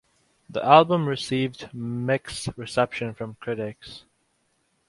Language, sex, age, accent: English, male, 19-29, India and South Asia (India, Pakistan, Sri Lanka)